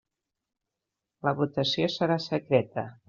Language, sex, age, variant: Catalan, female, 40-49, Central